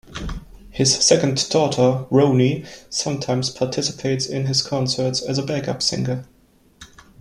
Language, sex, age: English, male, 19-29